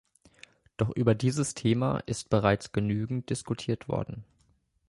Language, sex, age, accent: German, male, 30-39, Deutschland Deutsch